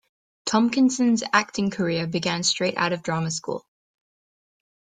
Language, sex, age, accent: English, female, under 19, Australian English